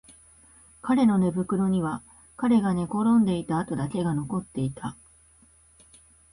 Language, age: Japanese, 40-49